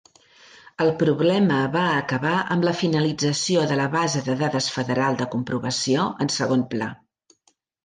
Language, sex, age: Catalan, female, 60-69